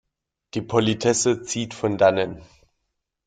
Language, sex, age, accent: German, male, 19-29, Deutschland Deutsch